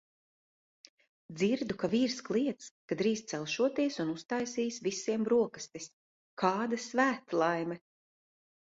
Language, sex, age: Latvian, female, 30-39